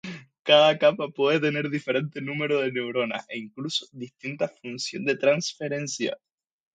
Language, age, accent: Spanish, 19-29, España: Islas Canarias